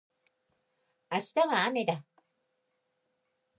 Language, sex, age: Japanese, female, 50-59